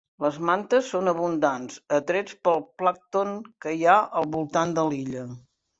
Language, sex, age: Catalan, female, 70-79